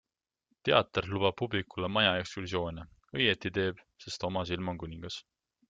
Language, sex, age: Estonian, male, 19-29